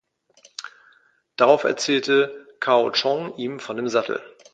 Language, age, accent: German, 50-59, Deutschland Deutsch